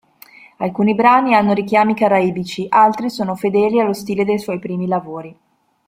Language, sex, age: Italian, female, 40-49